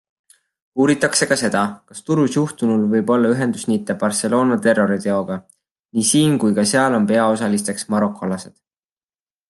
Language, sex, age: Estonian, male, 19-29